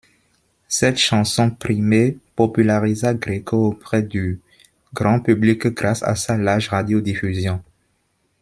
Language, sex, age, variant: French, male, 19-29, Français d'Afrique subsaharienne et des îles africaines